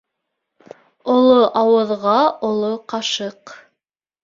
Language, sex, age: Bashkir, female, 19-29